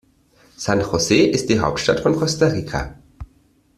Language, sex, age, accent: German, male, 30-39, Deutschland Deutsch